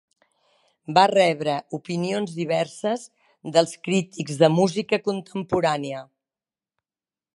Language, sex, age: Catalan, female, 60-69